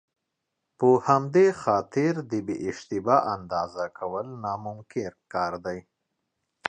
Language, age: Pashto, 30-39